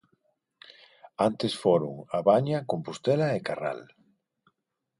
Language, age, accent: Galician, 40-49, Normativo (estándar); Neofalante